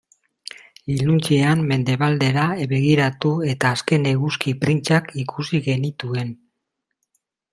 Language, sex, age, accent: Basque, male, 50-59, Mendebalekoa (Araba, Bizkaia, Gipuzkoako mendebaleko herri batzuk)